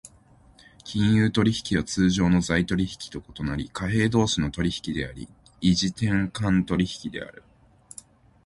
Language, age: Japanese, 19-29